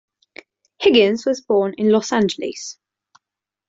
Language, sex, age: English, female, under 19